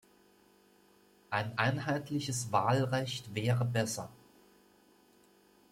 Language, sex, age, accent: German, male, 50-59, Deutschland Deutsch